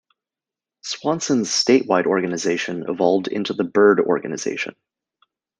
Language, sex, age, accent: English, male, 30-39, United States English